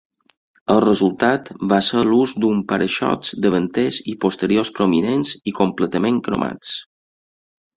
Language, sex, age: Catalan, male, 50-59